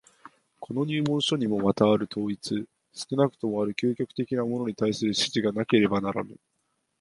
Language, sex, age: Japanese, male, 19-29